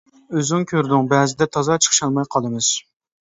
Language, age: Uyghur, 30-39